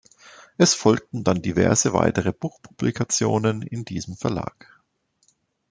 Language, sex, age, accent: German, male, 40-49, Deutschland Deutsch